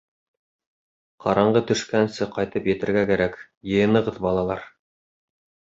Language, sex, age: Bashkir, male, 30-39